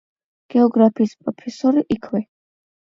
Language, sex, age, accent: Georgian, male, under 19, ჩვეულებრივი